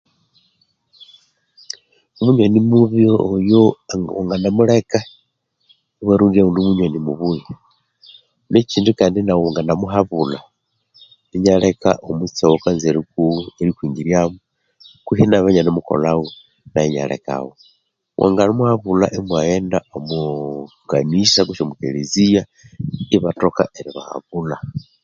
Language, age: Konzo, 50-59